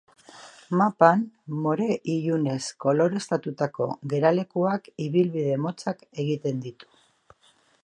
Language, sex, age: Basque, female, 50-59